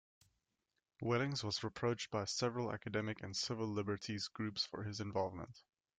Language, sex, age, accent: English, male, 19-29, United States English